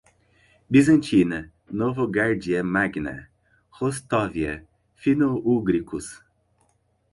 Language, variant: Portuguese, Portuguese (Brasil)